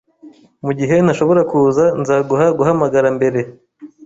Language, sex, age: Kinyarwanda, male, 19-29